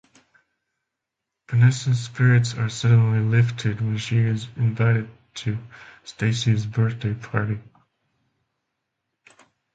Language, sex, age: English, male, 40-49